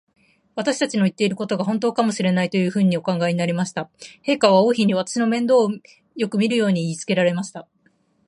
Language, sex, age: Japanese, female, 30-39